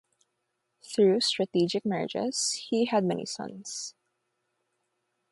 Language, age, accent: English, 19-29, United States English; Filipino